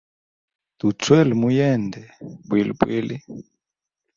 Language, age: Hemba, 19-29